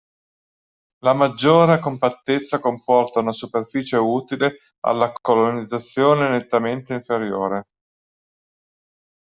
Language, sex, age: Italian, male, 50-59